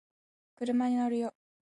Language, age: Japanese, 19-29